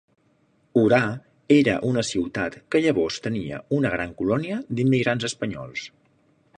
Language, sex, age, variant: Catalan, male, 40-49, Central